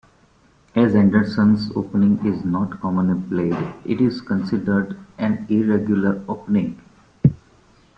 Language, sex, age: English, male, 30-39